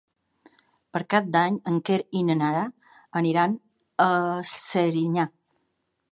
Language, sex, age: Catalan, female, 50-59